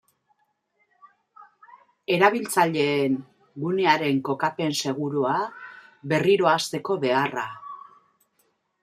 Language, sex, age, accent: Basque, female, 50-59, Mendebalekoa (Araba, Bizkaia, Gipuzkoako mendebaleko herri batzuk)